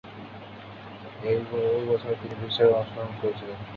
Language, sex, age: Bengali, male, under 19